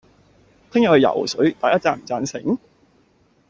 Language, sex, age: Cantonese, male, 30-39